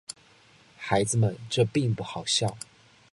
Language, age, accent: Chinese, 19-29, 出生地：四川省